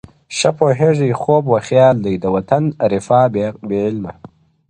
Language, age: Pashto, under 19